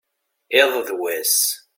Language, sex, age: Kabyle, male, 30-39